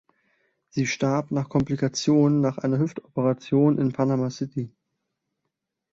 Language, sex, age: German, male, 19-29